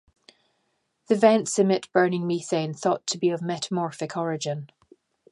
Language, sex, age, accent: English, female, 50-59, Scottish English